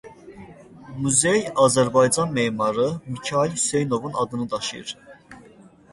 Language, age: Azerbaijani, 19-29